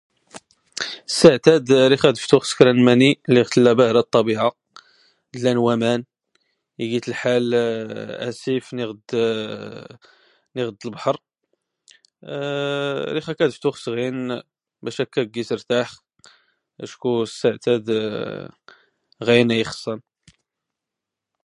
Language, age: Tachelhit, 19-29